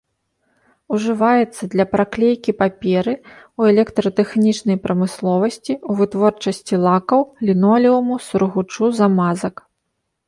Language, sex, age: Belarusian, female, 30-39